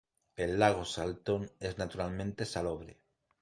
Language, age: Spanish, 40-49